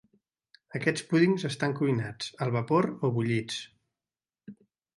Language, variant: Catalan, Central